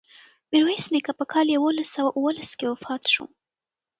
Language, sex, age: Pashto, female, 19-29